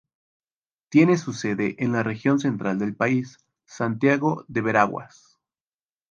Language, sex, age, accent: Spanish, male, 19-29, México